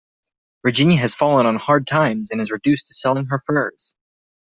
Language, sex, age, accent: English, male, 19-29, United States English